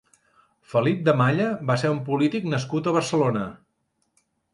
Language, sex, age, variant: Catalan, male, 50-59, Central